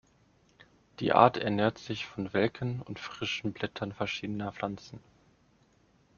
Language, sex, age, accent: German, male, 19-29, Deutschland Deutsch